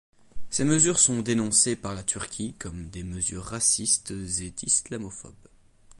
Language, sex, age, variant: French, male, 19-29, Français de métropole